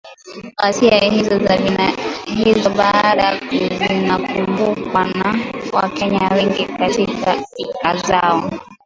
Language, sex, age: Swahili, female, 19-29